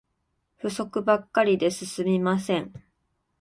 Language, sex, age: Japanese, female, 19-29